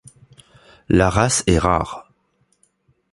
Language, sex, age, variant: French, male, 40-49, Français de métropole